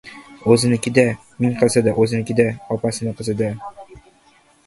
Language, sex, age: Uzbek, male, 19-29